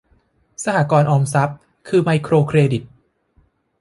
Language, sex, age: Thai, male, 19-29